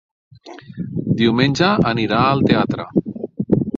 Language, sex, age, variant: Catalan, male, 40-49, Central